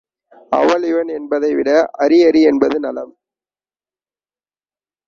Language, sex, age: Tamil, male, 19-29